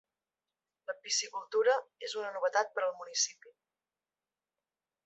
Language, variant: Catalan, Central